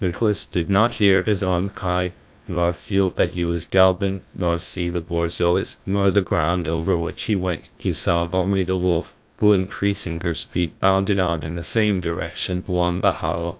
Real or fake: fake